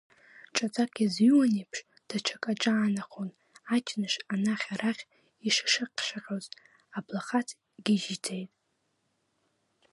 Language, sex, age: Abkhazian, female, 19-29